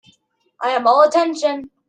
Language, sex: English, male